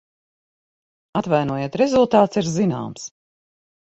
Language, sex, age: Latvian, female, 50-59